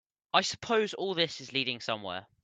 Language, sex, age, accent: English, male, under 19, England English